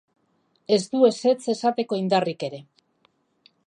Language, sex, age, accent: Basque, female, 50-59, Mendebalekoa (Araba, Bizkaia, Gipuzkoako mendebaleko herri batzuk)